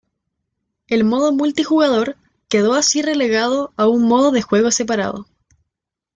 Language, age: Spanish, 19-29